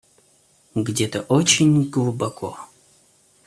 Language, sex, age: Russian, male, 19-29